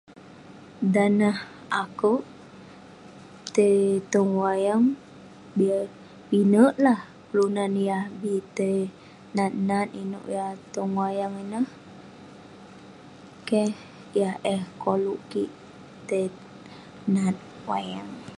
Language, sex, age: Western Penan, female, under 19